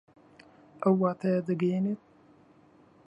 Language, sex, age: Central Kurdish, male, 19-29